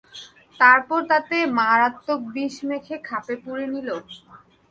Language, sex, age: Bengali, female, 19-29